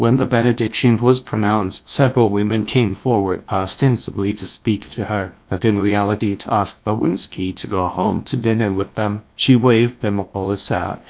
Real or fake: fake